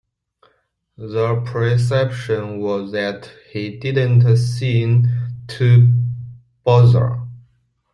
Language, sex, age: English, male, 19-29